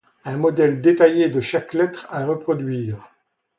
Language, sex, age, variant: French, male, 70-79, Français de métropole